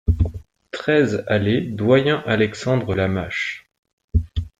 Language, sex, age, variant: French, male, 30-39, Français de métropole